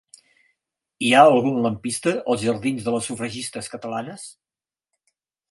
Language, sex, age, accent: Catalan, male, 60-69, central; septentrional